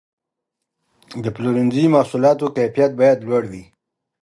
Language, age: Pashto, 30-39